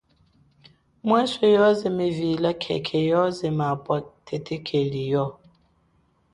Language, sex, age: Chokwe, female, 19-29